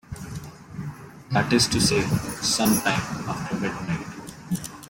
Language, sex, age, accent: English, male, 19-29, India and South Asia (India, Pakistan, Sri Lanka)